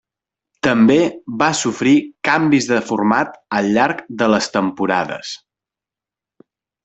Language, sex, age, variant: Catalan, male, 19-29, Central